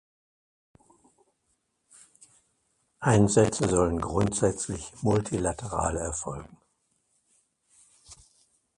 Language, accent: German, Deutschland Deutsch